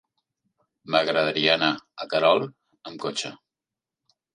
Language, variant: Catalan, Central